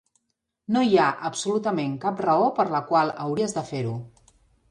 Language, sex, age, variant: Catalan, female, 40-49, Central